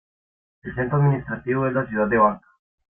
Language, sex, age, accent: Spanish, male, 19-29, América central